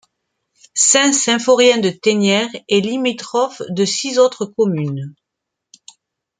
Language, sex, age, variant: French, female, 40-49, Français de métropole